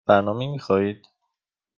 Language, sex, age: Persian, male, 19-29